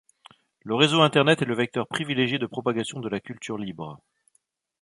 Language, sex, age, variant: French, male, 40-49, Français de métropole